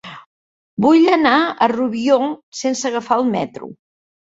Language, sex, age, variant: Catalan, female, 60-69, Central